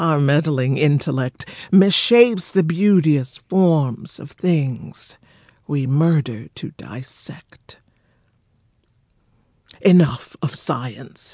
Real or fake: real